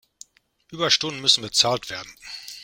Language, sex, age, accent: German, male, 50-59, Deutschland Deutsch